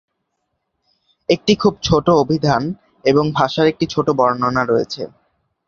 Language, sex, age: Bengali, male, under 19